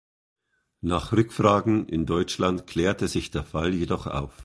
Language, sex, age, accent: German, male, 50-59, Österreichisches Deutsch